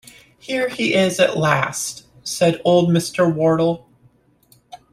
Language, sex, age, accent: English, female, 30-39, United States English